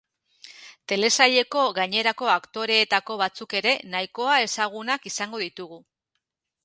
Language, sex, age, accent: Basque, female, 40-49, Mendebalekoa (Araba, Bizkaia, Gipuzkoako mendebaleko herri batzuk)